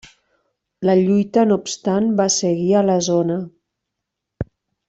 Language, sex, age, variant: Catalan, female, 40-49, Nord-Occidental